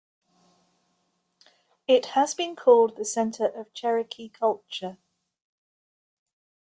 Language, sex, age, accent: English, female, 50-59, England English